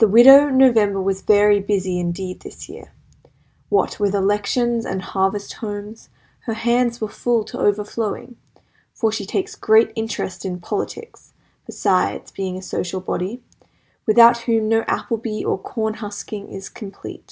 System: none